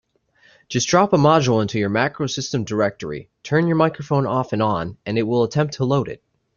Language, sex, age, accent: English, male, 19-29, United States English